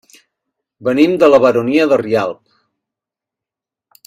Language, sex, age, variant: Catalan, male, 50-59, Central